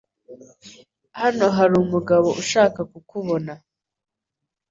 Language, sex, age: Kinyarwanda, female, 19-29